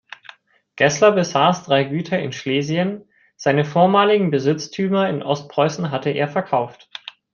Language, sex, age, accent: German, male, 19-29, Deutschland Deutsch